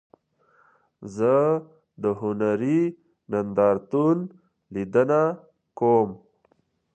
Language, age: Pashto, 19-29